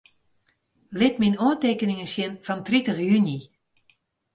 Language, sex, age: Western Frisian, female, 60-69